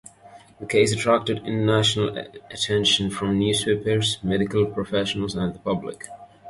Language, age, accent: English, 19-29, England English